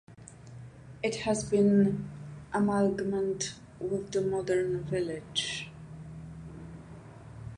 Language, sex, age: English, female, 30-39